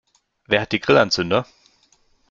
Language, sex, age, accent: German, male, 19-29, Deutschland Deutsch